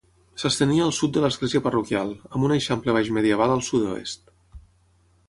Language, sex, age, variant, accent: Catalan, male, 40-49, Tortosí, nord-occidental; Tortosí